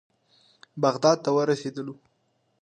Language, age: Pashto, 19-29